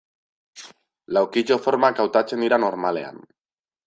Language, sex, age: Basque, male, 19-29